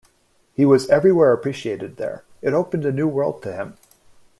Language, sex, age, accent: English, male, 30-39, United States English